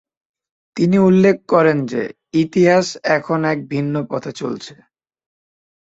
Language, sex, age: Bengali, male, 19-29